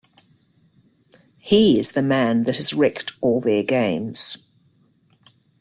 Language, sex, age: English, female, 50-59